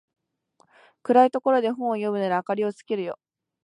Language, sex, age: Japanese, female, 19-29